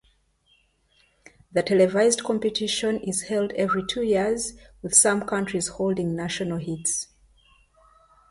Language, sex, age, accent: English, female, 30-39, England English